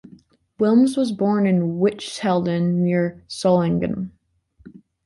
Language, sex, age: English, female, under 19